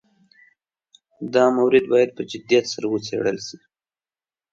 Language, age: Pashto, 19-29